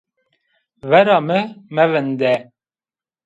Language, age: Zaza, 30-39